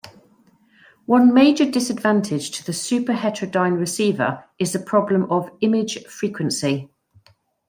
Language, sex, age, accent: English, female, 50-59, England English